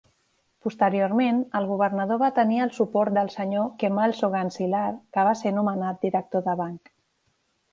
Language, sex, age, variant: Catalan, female, 50-59, Central